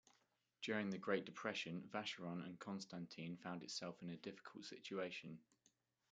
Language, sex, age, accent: English, male, 30-39, England English